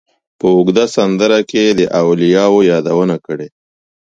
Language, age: Pashto, 40-49